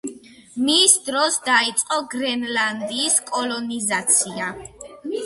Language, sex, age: Georgian, female, under 19